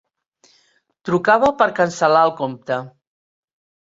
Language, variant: Catalan, Central